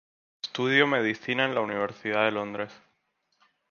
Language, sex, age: Spanish, male, 30-39